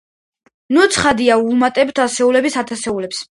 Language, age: Georgian, under 19